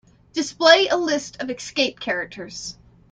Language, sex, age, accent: English, female, 19-29, United States English